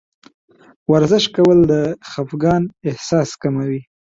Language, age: Pashto, 19-29